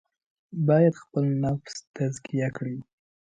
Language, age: Pashto, under 19